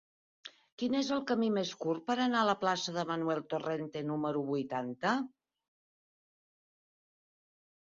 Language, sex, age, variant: Catalan, female, 60-69, Central